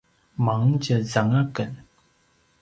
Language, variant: Paiwan, pinayuanan a kinaikacedasan (東排灣語)